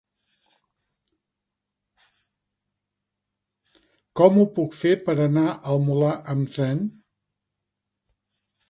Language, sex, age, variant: Catalan, male, 70-79, Central